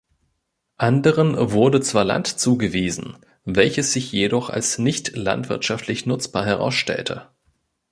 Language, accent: German, Deutschland Deutsch